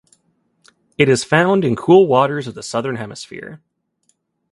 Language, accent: English, United States English